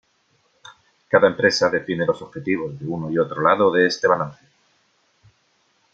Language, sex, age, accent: Spanish, male, 40-49, España: Sur peninsular (Andalucia, Extremadura, Murcia)